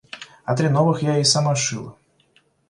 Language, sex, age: Russian, male, 19-29